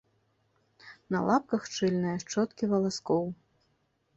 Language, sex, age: Belarusian, female, 40-49